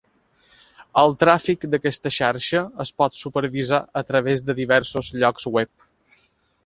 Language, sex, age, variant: Catalan, male, 30-39, Balear